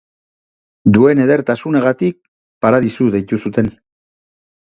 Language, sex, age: Basque, male, 50-59